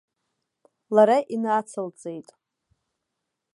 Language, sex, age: Abkhazian, female, 19-29